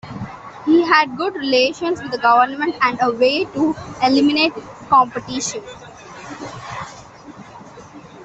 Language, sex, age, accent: English, female, under 19, India and South Asia (India, Pakistan, Sri Lanka)